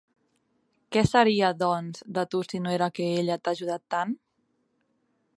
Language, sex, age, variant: Catalan, female, 19-29, Central